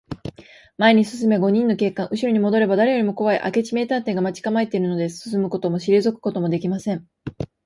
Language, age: Japanese, 19-29